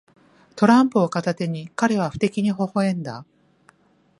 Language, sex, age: Japanese, female, 40-49